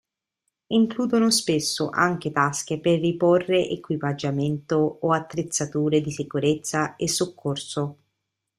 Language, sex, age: Italian, female, 30-39